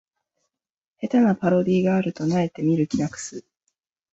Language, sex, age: Japanese, female, 19-29